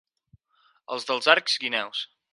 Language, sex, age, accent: Catalan, male, 19-29, Garrotxi